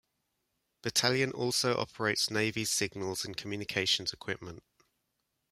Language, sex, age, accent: English, male, 30-39, England English